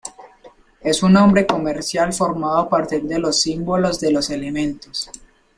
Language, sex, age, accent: Spanish, male, under 19, Andino-Pacífico: Colombia, Perú, Ecuador, oeste de Bolivia y Venezuela andina